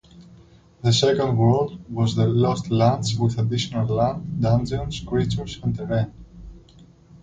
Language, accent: English, Greek